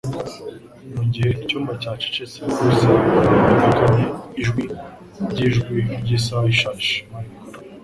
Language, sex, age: Kinyarwanda, male, 19-29